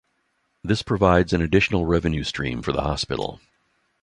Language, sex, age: English, male, 60-69